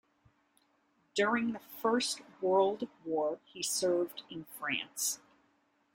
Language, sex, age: English, female, 50-59